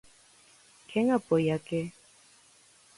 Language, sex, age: Galician, female, 19-29